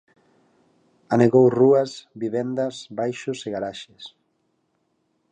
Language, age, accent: Galician, 40-49, Normativo (estándar)